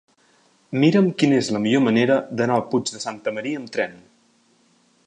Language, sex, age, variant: Catalan, male, 19-29, Central